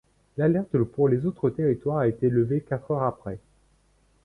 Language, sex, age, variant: French, male, 40-49, Français de métropole